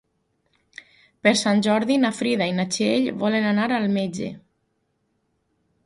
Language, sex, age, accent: Catalan, female, 40-49, valencià